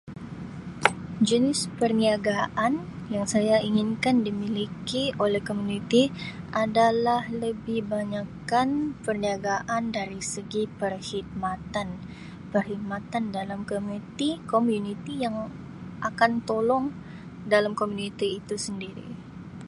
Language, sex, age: Sabah Malay, female, 19-29